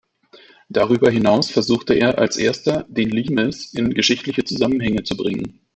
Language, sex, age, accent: German, male, 30-39, Deutschland Deutsch